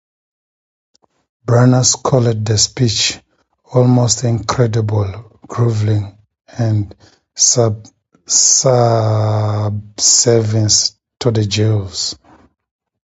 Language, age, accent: English, 40-49, Southern African (South Africa, Zimbabwe, Namibia)